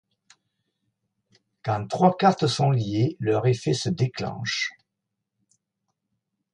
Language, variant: French, Français de métropole